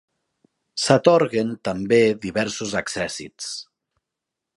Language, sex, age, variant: Catalan, male, 30-39, Nord-Occidental